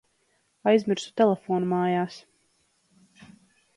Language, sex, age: Latvian, female, 30-39